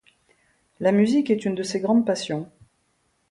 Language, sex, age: French, female, 50-59